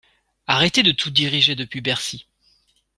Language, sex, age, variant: French, male, 30-39, Français de métropole